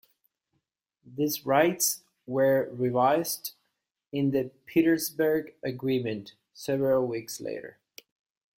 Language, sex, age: English, male, 30-39